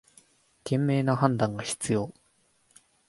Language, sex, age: Japanese, male, 19-29